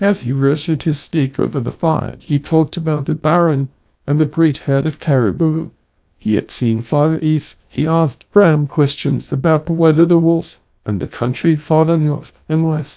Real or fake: fake